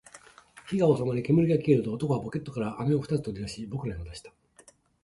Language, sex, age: Japanese, male, 50-59